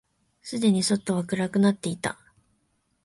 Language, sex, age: Japanese, female, 19-29